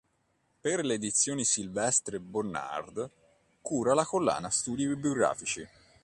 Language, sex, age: Italian, male, 30-39